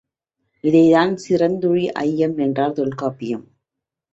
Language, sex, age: Tamil, female, 30-39